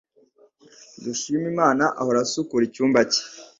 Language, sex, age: Kinyarwanda, male, under 19